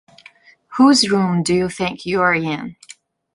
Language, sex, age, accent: English, female, 40-49, United States English